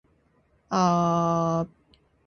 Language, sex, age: Japanese, female, 19-29